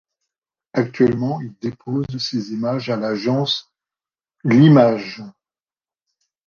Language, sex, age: French, male, 50-59